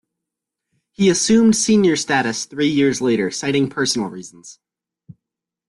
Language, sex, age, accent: English, male, 19-29, United States English